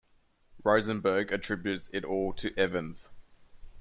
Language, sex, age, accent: English, male, 19-29, Australian English